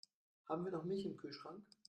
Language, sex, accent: German, male, Deutschland Deutsch